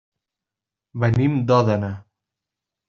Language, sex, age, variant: Catalan, male, 19-29, Central